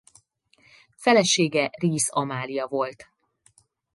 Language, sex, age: Hungarian, female, 40-49